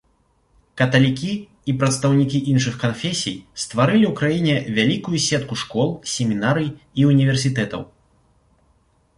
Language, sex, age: Belarusian, male, 30-39